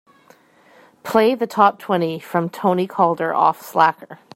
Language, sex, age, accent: English, female, 30-39, Canadian English